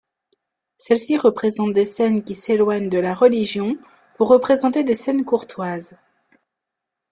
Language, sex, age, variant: French, female, 30-39, Français de métropole